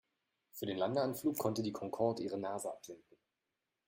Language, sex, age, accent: German, male, 30-39, Deutschland Deutsch